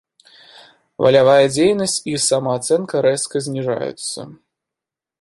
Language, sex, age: Belarusian, male, 19-29